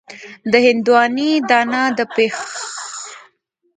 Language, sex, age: Pashto, female, under 19